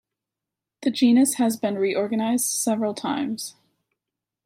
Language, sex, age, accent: English, female, 30-39, United States English